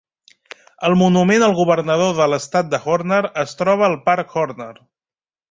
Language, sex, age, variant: Catalan, male, 30-39, Central